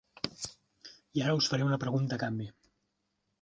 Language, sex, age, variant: Catalan, male, 30-39, Central